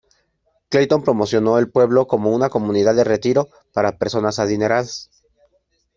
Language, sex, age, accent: Spanish, male, 30-39, México